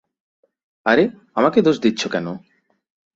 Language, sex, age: Bengali, male, 19-29